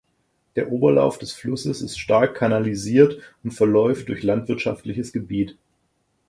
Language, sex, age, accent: German, male, 50-59, Deutschland Deutsch